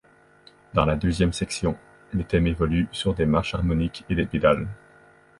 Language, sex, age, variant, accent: French, male, 19-29, Français d'Amérique du Nord, Français du Canada